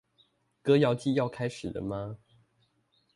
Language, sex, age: Chinese, male, 19-29